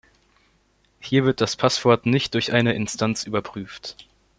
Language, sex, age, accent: German, male, under 19, Deutschland Deutsch